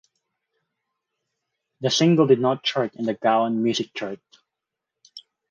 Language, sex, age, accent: English, male, 19-29, Filipino